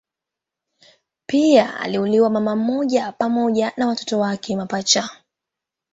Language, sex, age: Swahili, female, 19-29